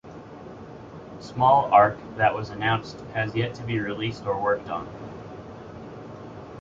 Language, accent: English, United States English